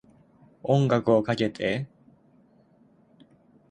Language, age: Japanese, 19-29